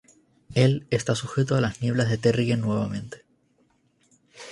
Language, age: Spanish, 19-29